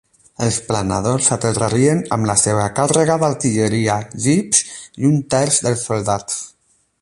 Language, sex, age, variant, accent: Catalan, male, 40-49, Alacantí, Barcelona